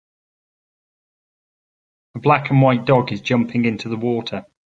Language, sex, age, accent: English, male, 40-49, England English